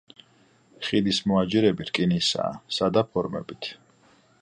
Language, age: Georgian, 40-49